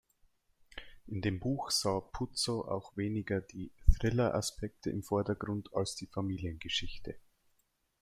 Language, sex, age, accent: German, male, 19-29, Deutschland Deutsch